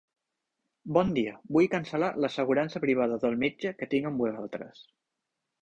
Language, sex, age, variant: Catalan, male, 19-29, Central